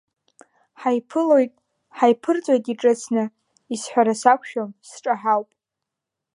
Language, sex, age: Abkhazian, female, 19-29